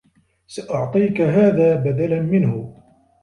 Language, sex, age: Arabic, male, 30-39